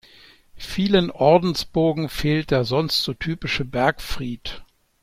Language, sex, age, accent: German, male, 60-69, Deutschland Deutsch